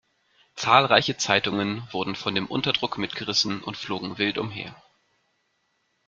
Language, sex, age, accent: German, male, 30-39, Deutschland Deutsch